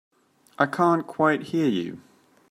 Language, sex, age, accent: English, male, 30-39, United States English